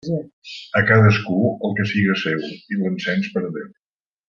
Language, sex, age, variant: Catalan, female, 50-59, Central